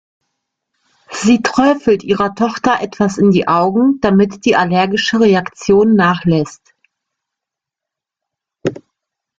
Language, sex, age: German, female, 30-39